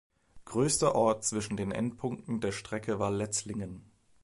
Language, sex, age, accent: German, male, 19-29, Deutschland Deutsch